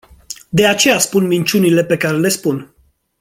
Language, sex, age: Romanian, male, 30-39